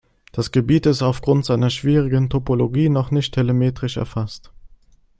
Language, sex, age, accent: German, male, 19-29, Deutschland Deutsch